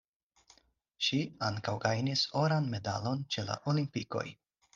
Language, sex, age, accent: Esperanto, male, 19-29, Internacia